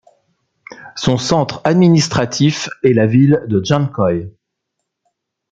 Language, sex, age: French, male, 40-49